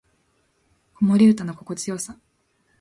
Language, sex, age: Japanese, female, 19-29